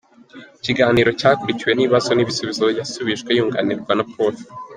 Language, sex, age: Kinyarwanda, male, 19-29